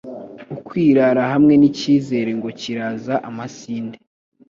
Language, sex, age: Kinyarwanda, male, under 19